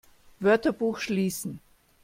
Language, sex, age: German, female, 50-59